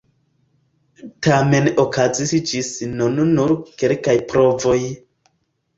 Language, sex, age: Esperanto, male, 19-29